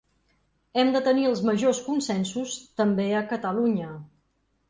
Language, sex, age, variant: Catalan, female, 40-49, Central